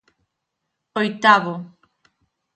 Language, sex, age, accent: Galician, female, 19-29, Atlántico (seseo e gheada)